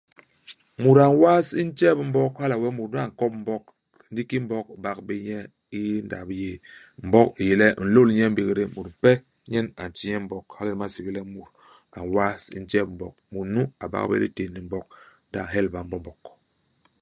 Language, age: Basaa, 40-49